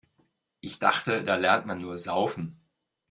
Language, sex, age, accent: German, male, 40-49, Deutschland Deutsch